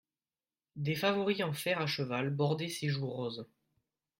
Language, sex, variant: French, male, Français de métropole